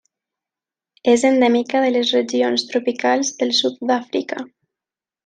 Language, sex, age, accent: Catalan, female, 19-29, valencià